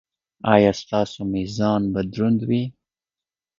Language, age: Pashto, 30-39